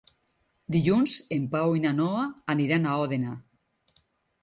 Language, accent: Catalan, valencià